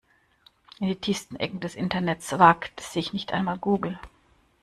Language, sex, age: German, female, 40-49